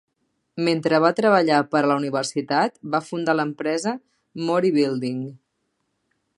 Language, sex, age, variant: Catalan, female, 30-39, Central